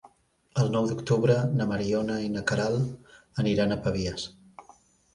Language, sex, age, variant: Catalan, male, 40-49, Central